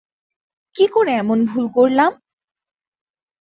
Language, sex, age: Bengali, female, 19-29